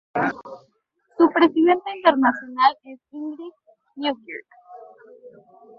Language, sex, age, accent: Spanish, female, 19-29, México